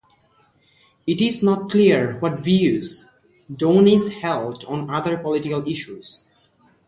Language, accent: English, United States English; India and South Asia (India, Pakistan, Sri Lanka)